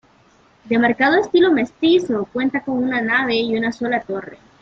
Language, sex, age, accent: Spanish, female, 19-29, América central